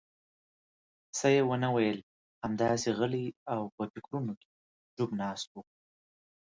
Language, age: Pashto, 30-39